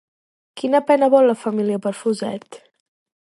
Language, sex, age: Catalan, female, 19-29